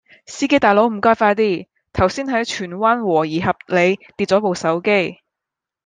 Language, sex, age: Cantonese, female, 19-29